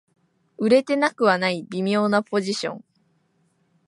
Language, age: Japanese, 19-29